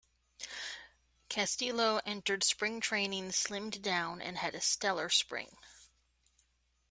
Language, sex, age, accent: English, female, 30-39, United States English